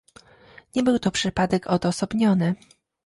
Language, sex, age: Polish, female, 19-29